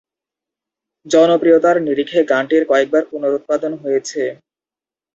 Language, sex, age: Bengali, male, 19-29